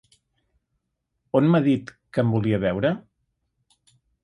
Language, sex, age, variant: Catalan, male, 50-59, Central